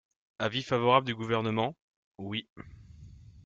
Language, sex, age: French, male, 19-29